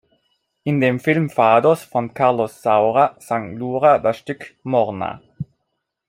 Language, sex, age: German, male, 30-39